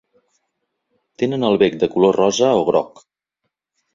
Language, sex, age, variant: Catalan, male, 40-49, Central